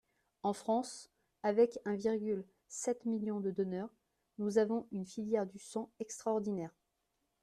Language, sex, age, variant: French, female, 19-29, Français de métropole